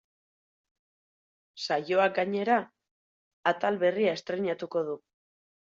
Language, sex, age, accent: Basque, female, 30-39, Erdialdekoa edo Nafarra (Gipuzkoa, Nafarroa)